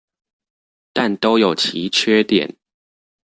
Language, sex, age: Chinese, male, under 19